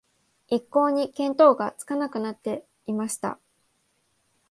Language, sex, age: Japanese, female, 19-29